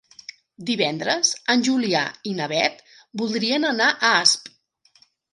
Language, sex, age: Catalan, female, 40-49